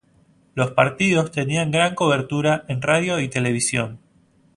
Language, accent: Spanish, Rioplatense: Argentina, Uruguay, este de Bolivia, Paraguay